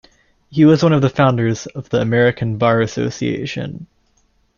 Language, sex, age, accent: English, male, 19-29, Canadian English